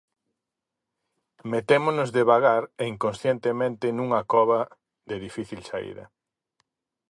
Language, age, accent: Galician, 40-49, Oriental (común en zona oriental)